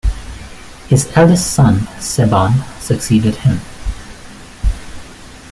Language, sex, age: English, male, 19-29